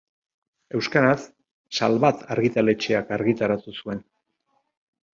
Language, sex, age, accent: Basque, male, 60-69, Erdialdekoa edo Nafarra (Gipuzkoa, Nafarroa)